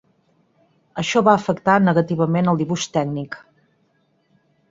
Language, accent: Catalan, Garrotxi